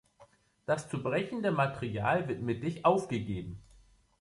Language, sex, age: German, male, 19-29